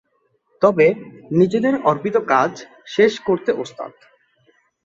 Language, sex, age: Bengali, male, 19-29